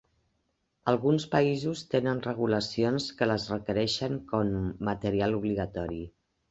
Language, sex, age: Catalan, female, 60-69